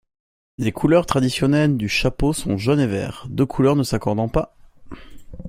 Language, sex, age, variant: French, male, under 19, Français de métropole